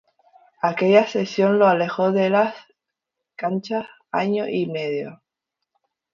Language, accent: Spanish, España: Islas Canarias